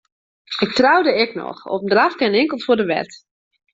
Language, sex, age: Western Frisian, female, 19-29